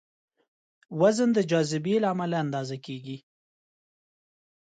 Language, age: Pashto, 30-39